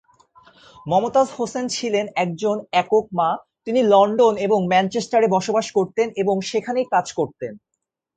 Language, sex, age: Bengali, male, 19-29